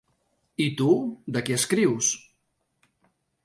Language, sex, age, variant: Catalan, male, 50-59, Central